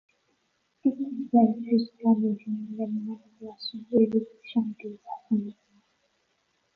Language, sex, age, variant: French, female, 19-29, Français de métropole